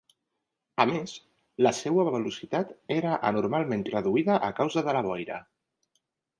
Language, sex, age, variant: Catalan, female, 30-39, Central